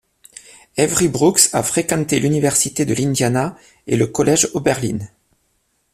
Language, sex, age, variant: French, male, 30-39, Français de métropole